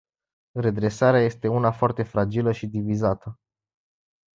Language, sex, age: Romanian, male, 19-29